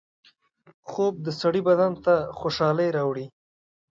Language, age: Pashto, 19-29